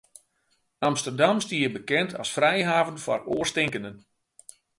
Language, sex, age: Western Frisian, male, 50-59